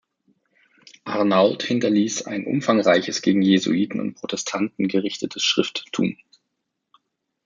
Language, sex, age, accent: German, male, 30-39, Deutschland Deutsch